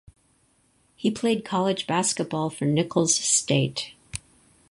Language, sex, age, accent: English, female, 60-69, United States English